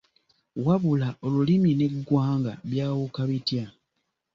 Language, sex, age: Ganda, male, 19-29